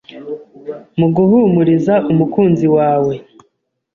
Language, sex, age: Kinyarwanda, male, 19-29